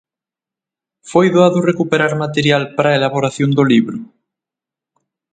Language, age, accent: Galician, 30-39, Oriental (común en zona oriental); Normativo (estándar)